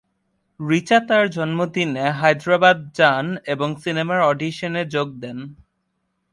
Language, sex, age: Bengali, male, 19-29